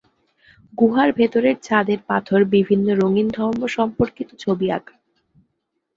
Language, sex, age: Bengali, female, 19-29